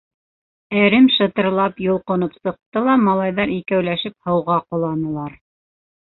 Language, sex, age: Bashkir, female, 40-49